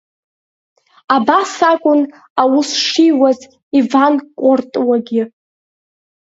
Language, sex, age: Abkhazian, female, under 19